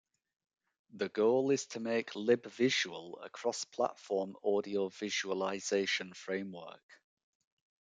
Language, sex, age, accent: English, male, 40-49, England English